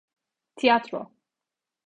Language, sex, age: Turkish, female, 40-49